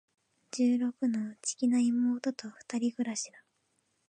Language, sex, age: Japanese, female, under 19